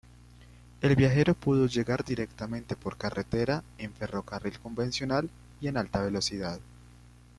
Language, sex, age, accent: Spanish, male, 19-29, Andino-Pacífico: Colombia, Perú, Ecuador, oeste de Bolivia y Venezuela andina